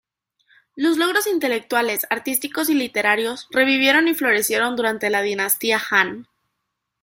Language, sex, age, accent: Spanish, female, 19-29, México